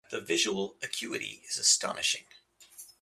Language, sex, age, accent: English, male, 50-59, United States English